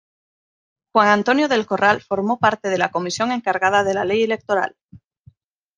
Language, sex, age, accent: Spanish, female, 40-49, España: Norte peninsular (Asturias, Castilla y León, Cantabria, País Vasco, Navarra, Aragón, La Rioja, Guadalajara, Cuenca)